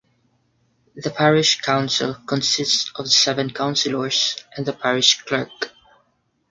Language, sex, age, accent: English, male, 19-29, United States English; Filipino